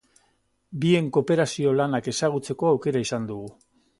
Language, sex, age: Basque, male, 60-69